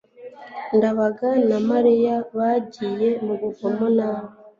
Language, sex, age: Kinyarwanda, female, 19-29